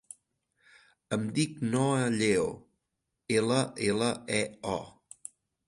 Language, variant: Catalan, Central